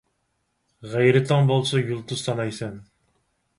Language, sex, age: Uyghur, male, 30-39